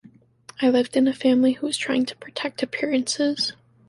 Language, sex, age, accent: English, female, 19-29, United States English